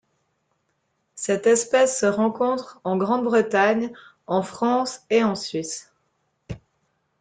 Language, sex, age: French, female, 30-39